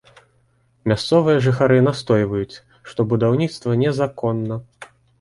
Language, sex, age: Belarusian, male, 30-39